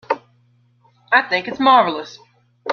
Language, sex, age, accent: English, female, 50-59, United States English